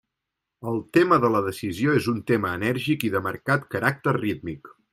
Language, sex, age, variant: Catalan, male, 30-39, Central